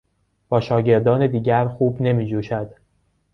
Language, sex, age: Persian, male, 19-29